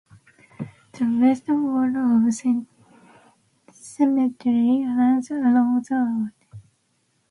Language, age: English, 19-29